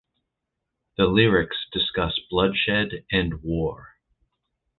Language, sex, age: English, male, 50-59